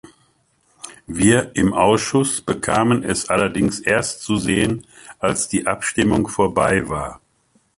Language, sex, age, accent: German, male, 70-79, Deutschland Deutsch